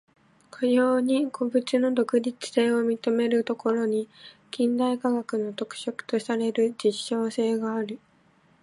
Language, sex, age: Japanese, female, under 19